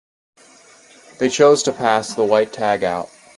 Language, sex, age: English, male, 19-29